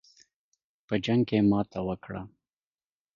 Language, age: Pashto, 30-39